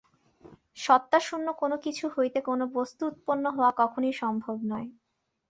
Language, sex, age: Bengali, female, 19-29